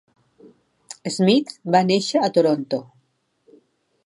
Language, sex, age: Catalan, female, 50-59